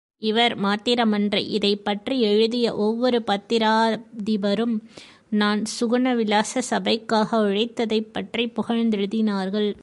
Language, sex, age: Tamil, female, 30-39